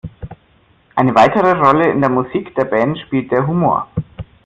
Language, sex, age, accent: German, male, 19-29, Deutschland Deutsch